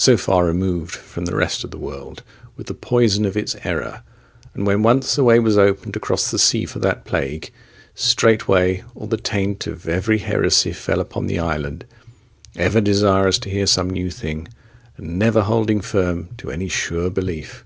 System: none